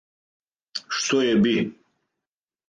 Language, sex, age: Serbian, male, 50-59